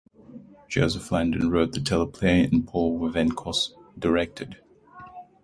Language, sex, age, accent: English, male, 19-29, Southern African (South Africa, Zimbabwe, Namibia)